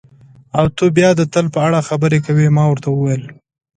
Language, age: Pashto, 30-39